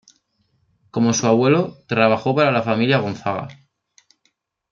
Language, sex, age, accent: Spanish, male, 19-29, España: Norte peninsular (Asturias, Castilla y León, Cantabria, País Vasco, Navarra, Aragón, La Rioja, Guadalajara, Cuenca)